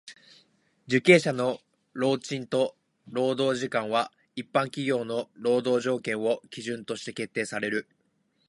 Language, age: Japanese, 19-29